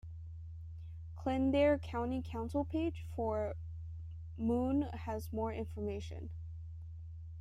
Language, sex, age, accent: English, female, 19-29, United States English